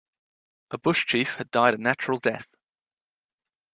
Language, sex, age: English, male, 19-29